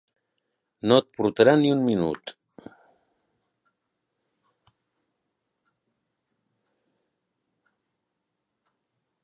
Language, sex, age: Catalan, male, 60-69